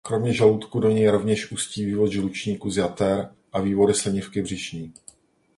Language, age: Czech, 40-49